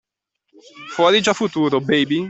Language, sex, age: Italian, male, 19-29